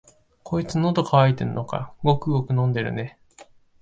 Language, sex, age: Japanese, male, 19-29